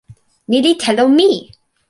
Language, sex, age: Toki Pona, female, 19-29